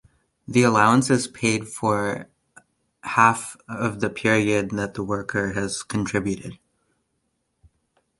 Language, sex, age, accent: English, male, 19-29, United States English